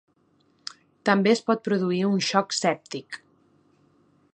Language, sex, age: Catalan, female, 19-29